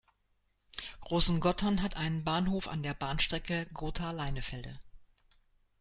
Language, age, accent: German, 60-69, Deutschland Deutsch